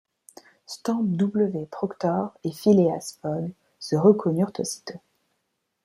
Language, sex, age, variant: French, female, 19-29, Français de métropole